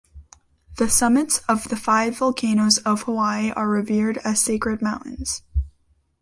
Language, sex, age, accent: English, female, under 19, United States English